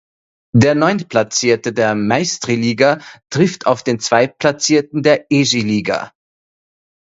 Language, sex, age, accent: German, male, 30-39, Österreichisches Deutsch